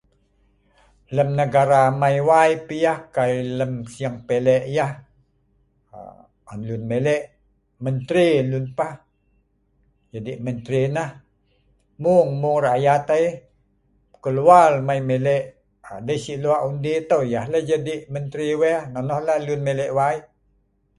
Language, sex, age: Sa'ban, male, 50-59